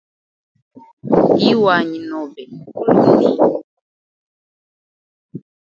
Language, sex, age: Hemba, female, 19-29